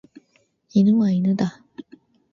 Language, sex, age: Japanese, female, 19-29